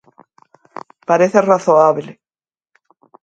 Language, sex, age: Galician, female, 40-49